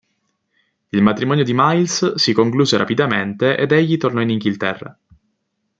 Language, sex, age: Italian, male, 19-29